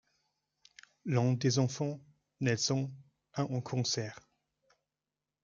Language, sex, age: French, male, 30-39